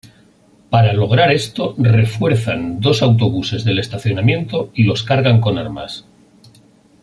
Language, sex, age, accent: Spanish, male, 50-59, España: Norte peninsular (Asturias, Castilla y León, Cantabria, País Vasco, Navarra, Aragón, La Rioja, Guadalajara, Cuenca)